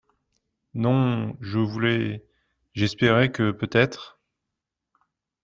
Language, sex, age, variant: French, male, 30-39, Français de métropole